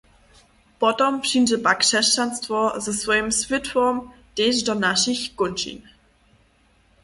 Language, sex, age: Upper Sorbian, female, under 19